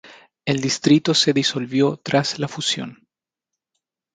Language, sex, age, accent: Spanish, male, 30-39, Chileno: Chile, Cuyo